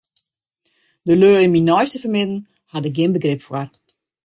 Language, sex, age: Western Frisian, female, 40-49